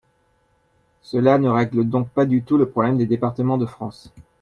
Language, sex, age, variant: French, male, 40-49, Français de métropole